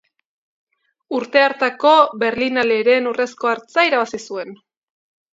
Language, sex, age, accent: Basque, female, 19-29, Erdialdekoa edo Nafarra (Gipuzkoa, Nafarroa)